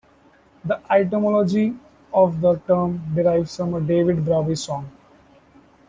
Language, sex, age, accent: English, male, 19-29, India and South Asia (India, Pakistan, Sri Lanka)